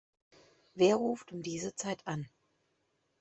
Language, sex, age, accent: German, female, 30-39, Deutschland Deutsch